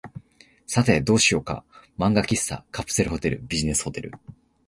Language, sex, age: Japanese, male, 19-29